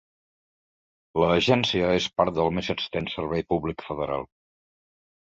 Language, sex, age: Catalan, male, 50-59